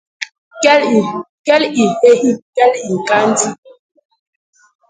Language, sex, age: Basaa, female, 19-29